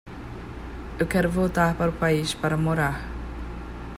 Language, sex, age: Portuguese, female, 30-39